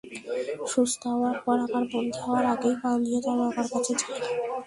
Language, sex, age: Bengali, female, 19-29